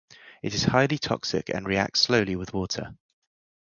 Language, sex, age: English, male, 30-39